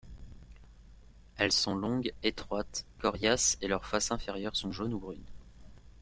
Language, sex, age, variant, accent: French, male, 19-29, Français d'Europe, Français de Belgique